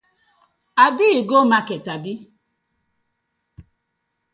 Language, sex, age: Nigerian Pidgin, female, 40-49